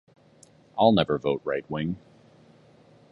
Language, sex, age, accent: English, male, 30-39, United States English